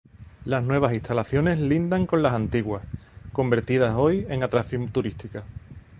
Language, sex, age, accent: Spanish, male, 40-49, España: Sur peninsular (Andalucia, Extremadura, Murcia)